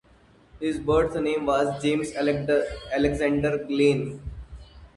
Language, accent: English, India and South Asia (India, Pakistan, Sri Lanka)